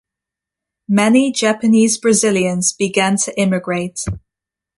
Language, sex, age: English, female, 19-29